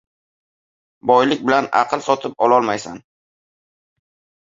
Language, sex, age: Uzbek, female, 30-39